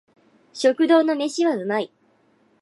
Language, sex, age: Japanese, female, 19-29